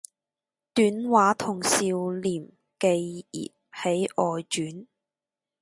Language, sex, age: Cantonese, female, 19-29